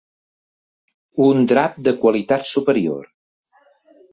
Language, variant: Catalan, Central